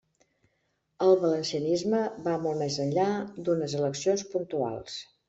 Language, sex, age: Catalan, female, 60-69